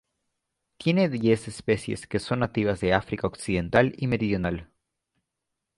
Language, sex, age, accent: Spanish, male, under 19, Andino-Pacífico: Colombia, Perú, Ecuador, oeste de Bolivia y Venezuela andina